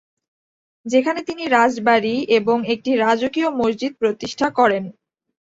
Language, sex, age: Bengali, female, 19-29